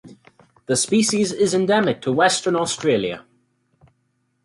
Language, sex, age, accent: English, male, 19-29, Northern Irish